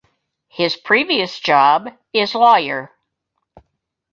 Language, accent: English, United States English